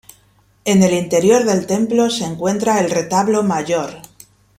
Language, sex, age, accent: Spanish, female, 50-59, España: Centro-Sur peninsular (Madrid, Toledo, Castilla-La Mancha)